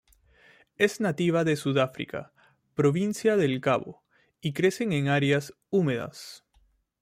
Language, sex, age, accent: Spanish, male, 30-39, Andino-Pacífico: Colombia, Perú, Ecuador, oeste de Bolivia y Venezuela andina